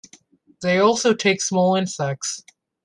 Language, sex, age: English, male, 19-29